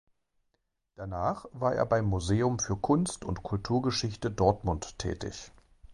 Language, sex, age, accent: German, male, 40-49, Deutschland Deutsch